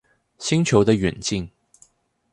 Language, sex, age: Chinese, male, 19-29